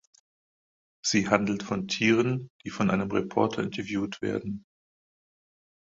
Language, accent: German, Deutschland Deutsch